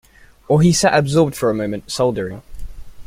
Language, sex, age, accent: English, male, under 19, England English